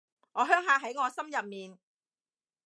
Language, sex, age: Cantonese, female, 30-39